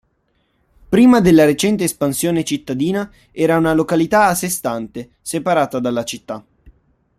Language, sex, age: Italian, male, 19-29